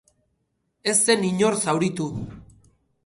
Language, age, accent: Basque, 40-49, Erdialdekoa edo Nafarra (Gipuzkoa, Nafarroa)